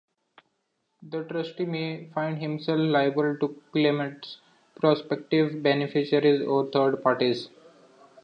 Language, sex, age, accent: English, male, 19-29, India and South Asia (India, Pakistan, Sri Lanka)